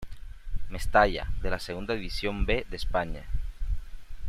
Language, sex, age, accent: Spanish, male, 30-39, Caribe: Cuba, Venezuela, Puerto Rico, República Dominicana, Panamá, Colombia caribeña, México caribeño, Costa del golfo de México